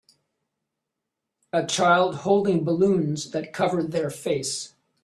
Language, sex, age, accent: English, male, 60-69, Canadian English